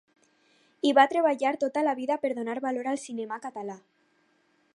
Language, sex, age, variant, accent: Catalan, female, under 19, Alacantí, valencià